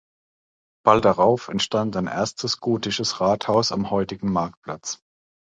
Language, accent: German, Deutschland Deutsch